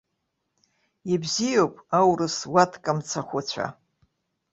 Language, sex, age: Abkhazian, female, 60-69